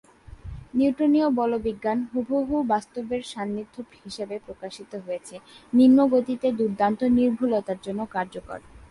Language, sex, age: Bengali, female, 19-29